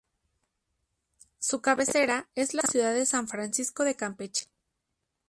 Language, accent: Spanish, México